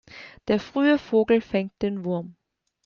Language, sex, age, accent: German, female, 30-39, Deutschland Deutsch